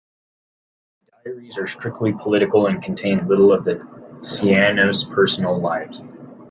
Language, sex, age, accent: English, male, 30-39, United States English